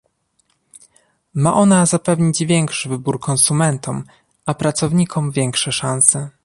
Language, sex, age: Polish, male, 19-29